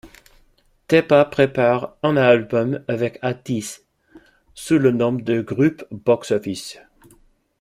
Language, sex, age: French, male, 50-59